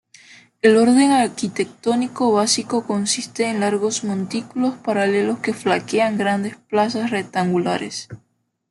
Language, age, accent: Spanish, 19-29, Caribe: Cuba, Venezuela, Puerto Rico, República Dominicana, Panamá, Colombia caribeña, México caribeño, Costa del golfo de México